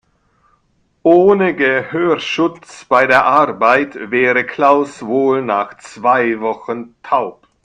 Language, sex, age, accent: German, male, 60-69, Deutschland Deutsch